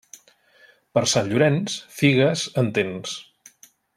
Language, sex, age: Catalan, male, 50-59